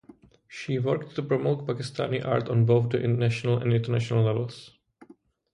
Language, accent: English, Czech